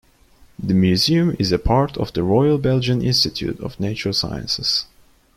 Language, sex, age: English, male, 19-29